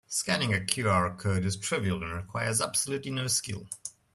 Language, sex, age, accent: English, male, 40-49, Southern African (South Africa, Zimbabwe, Namibia)